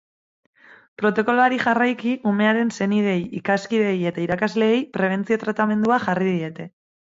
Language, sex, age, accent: Basque, female, 30-39, Mendebalekoa (Araba, Bizkaia, Gipuzkoako mendebaleko herri batzuk)